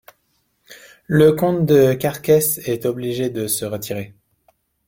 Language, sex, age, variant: French, male, 19-29, Français de métropole